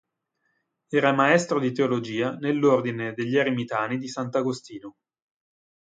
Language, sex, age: Italian, male, 40-49